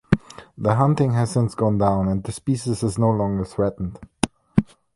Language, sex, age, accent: English, male, 30-39, United States English